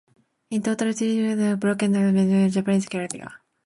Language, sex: English, female